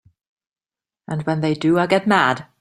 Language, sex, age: English, female, 40-49